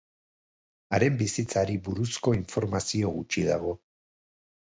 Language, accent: Basque, Mendebalekoa (Araba, Bizkaia, Gipuzkoako mendebaleko herri batzuk)